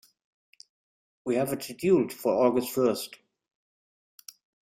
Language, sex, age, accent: English, male, 50-59, United States English